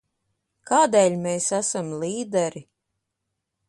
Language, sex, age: Latvian, female, 30-39